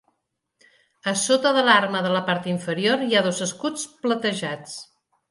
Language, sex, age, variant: Catalan, female, 50-59, Central